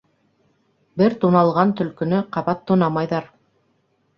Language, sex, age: Bashkir, female, 30-39